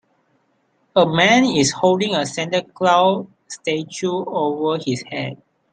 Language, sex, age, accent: English, male, 19-29, Malaysian English